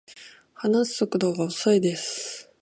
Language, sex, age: Japanese, female, 19-29